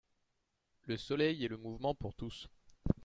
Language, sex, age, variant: French, male, 30-39, Français de métropole